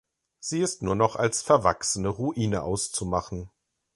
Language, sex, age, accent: German, male, 40-49, Deutschland Deutsch